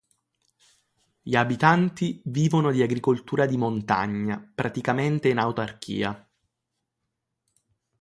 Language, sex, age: Italian, male, 19-29